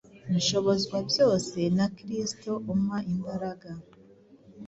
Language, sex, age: Kinyarwanda, female, 40-49